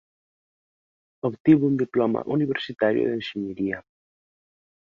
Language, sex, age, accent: Galician, male, 19-29, Normativo (estándar)